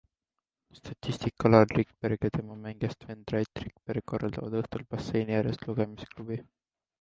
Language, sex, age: Estonian, male, 19-29